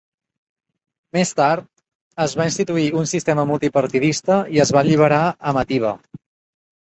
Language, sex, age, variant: Catalan, male, 30-39, Central